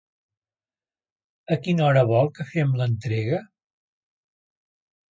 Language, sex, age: Catalan, male, 70-79